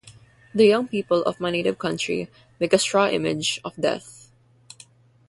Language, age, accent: English, 19-29, United States English; Filipino